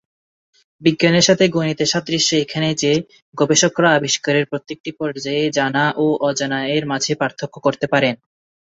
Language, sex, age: Bengali, male, 19-29